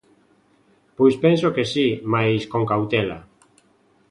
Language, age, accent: Galician, 40-49, Normativo (estándar)